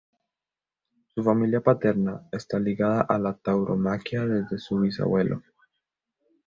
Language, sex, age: Spanish, male, under 19